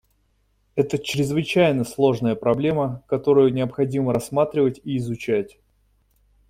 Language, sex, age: Russian, male, 30-39